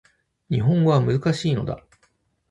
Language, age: Japanese, 40-49